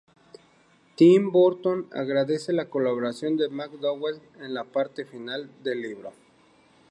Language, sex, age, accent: Spanish, male, 30-39, México